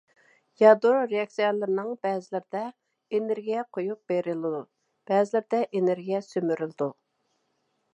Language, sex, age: Uyghur, female, 50-59